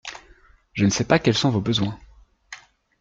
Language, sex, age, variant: French, male, 30-39, Français de métropole